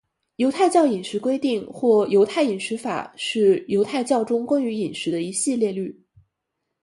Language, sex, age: Chinese, female, 19-29